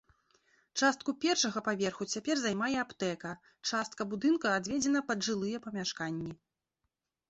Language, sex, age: Belarusian, female, 30-39